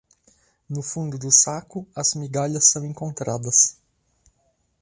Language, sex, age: Portuguese, male, 30-39